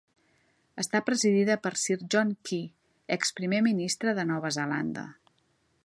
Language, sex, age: Catalan, female, 40-49